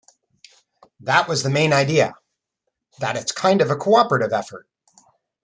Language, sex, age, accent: English, male, 40-49, Canadian English